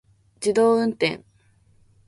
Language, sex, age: Japanese, female, 19-29